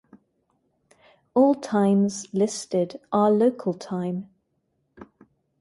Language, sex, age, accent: English, female, 30-39, England English